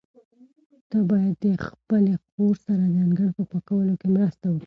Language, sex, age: Pashto, female, under 19